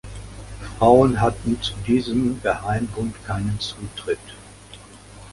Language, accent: German, Deutschland Deutsch